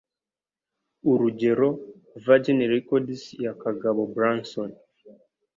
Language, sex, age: Kinyarwanda, male, 19-29